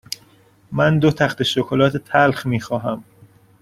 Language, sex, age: Persian, male, 30-39